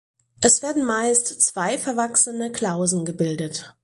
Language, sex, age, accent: German, female, 30-39, Deutschland Deutsch